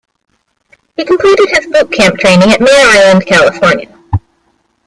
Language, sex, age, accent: English, female, 30-39, United States English